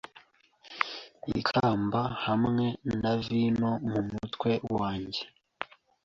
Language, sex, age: Kinyarwanda, male, 19-29